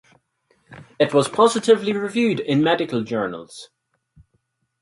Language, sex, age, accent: English, male, 19-29, Northern Irish